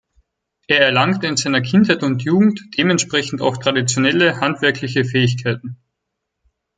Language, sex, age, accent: German, male, 19-29, Österreichisches Deutsch